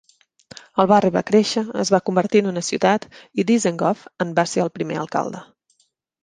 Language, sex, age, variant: Catalan, female, 30-39, Central